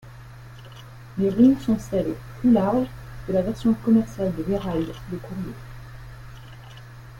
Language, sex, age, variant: French, female, 40-49, Français de métropole